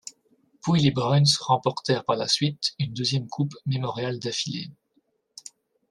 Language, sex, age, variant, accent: French, male, 30-39, Français d'Europe, Français de Belgique